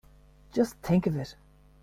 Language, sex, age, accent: English, female, 50-59, Irish English